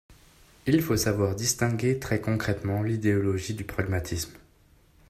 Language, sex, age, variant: French, male, 19-29, Français de métropole